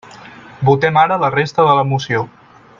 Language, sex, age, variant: Catalan, male, 19-29, Central